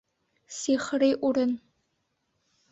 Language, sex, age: Bashkir, female, 19-29